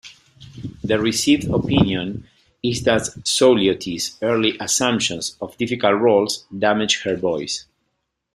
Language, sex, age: English, male, 30-39